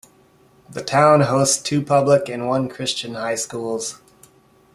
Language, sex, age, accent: English, male, 30-39, United States English